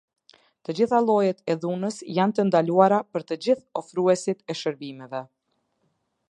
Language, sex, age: Albanian, female, 30-39